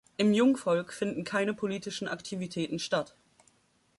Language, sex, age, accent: German, female, 19-29, Deutschland Deutsch